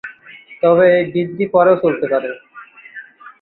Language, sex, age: Bengali, male, 19-29